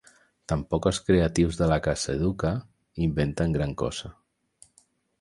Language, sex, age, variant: Catalan, male, 40-49, Central